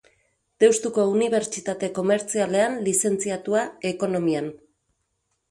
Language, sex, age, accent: Basque, female, 40-49, Mendebalekoa (Araba, Bizkaia, Gipuzkoako mendebaleko herri batzuk)